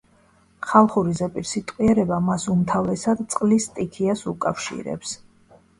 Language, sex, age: Georgian, female, 40-49